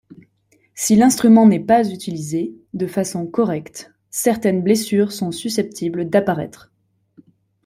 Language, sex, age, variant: French, female, 19-29, Français de métropole